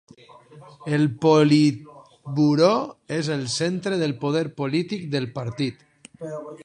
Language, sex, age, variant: Catalan, male, 40-49, Septentrional